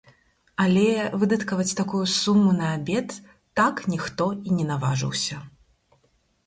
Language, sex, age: Belarusian, female, 30-39